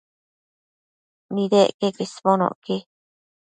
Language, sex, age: Matsés, female, 30-39